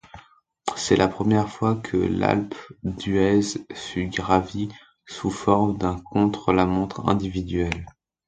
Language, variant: French, Français de métropole